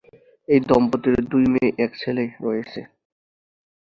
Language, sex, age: Bengali, male, 19-29